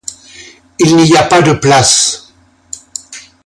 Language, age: French, 70-79